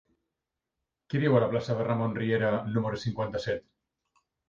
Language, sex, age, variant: Catalan, male, 40-49, Central